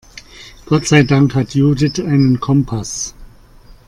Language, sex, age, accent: German, male, 50-59, Deutschland Deutsch